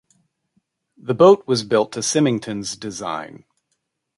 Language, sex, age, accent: English, male, 50-59, United States English